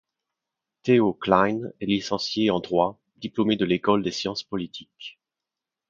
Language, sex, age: French, male, 30-39